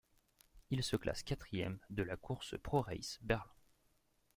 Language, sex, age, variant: French, male, 19-29, Français de métropole